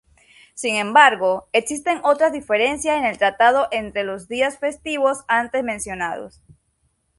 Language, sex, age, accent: Spanish, female, 19-29, América central; Caribe: Cuba, Venezuela, Puerto Rico, República Dominicana, Panamá, Colombia caribeña, México caribeño, Costa del golfo de México